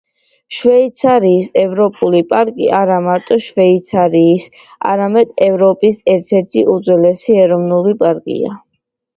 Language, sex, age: Georgian, female, under 19